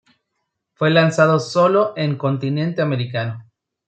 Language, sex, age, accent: Spanish, male, 30-39, México